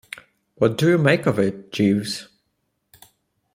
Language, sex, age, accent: English, male, 19-29, United States English